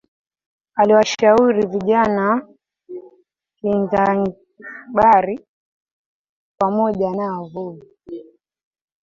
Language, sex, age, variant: Swahili, female, 19-29, Kiswahili cha Bara ya Kenya